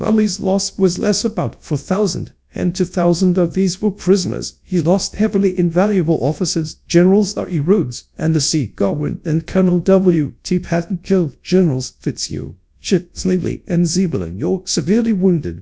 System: TTS, GradTTS